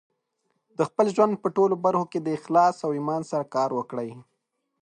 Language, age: Pashto, 19-29